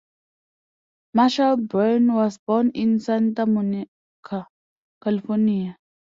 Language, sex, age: English, female, 19-29